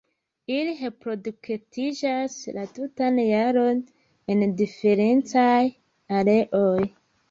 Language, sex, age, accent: Esperanto, female, 30-39, Internacia